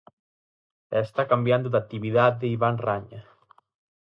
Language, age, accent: Galician, 19-29, Atlántico (seseo e gheada)